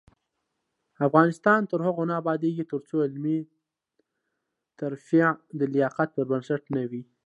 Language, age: Pashto, 19-29